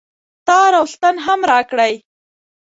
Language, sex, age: Pashto, female, 19-29